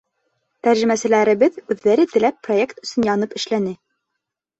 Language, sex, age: Bashkir, female, 19-29